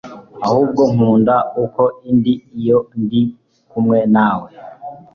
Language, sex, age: Kinyarwanda, male, 19-29